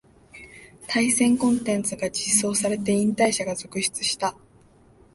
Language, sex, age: Japanese, female, 19-29